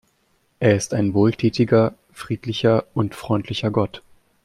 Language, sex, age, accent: German, male, 19-29, Deutschland Deutsch